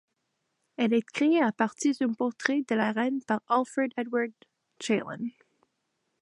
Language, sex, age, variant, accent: French, female, 19-29, Français d'Amérique du Nord, Français du Canada